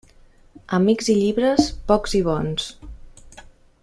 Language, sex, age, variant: Catalan, female, 30-39, Central